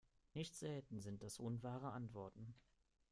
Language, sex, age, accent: German, male, 19-29, Deutschland Deutsch